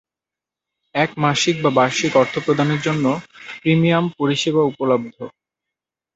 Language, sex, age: Bengali, male, 19-29